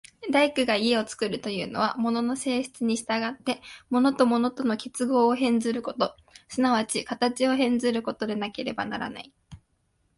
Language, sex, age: Japanese, female, 19-29